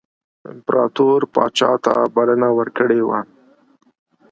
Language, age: Pashto, 30-39